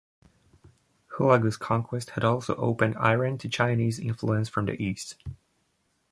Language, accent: English, United States English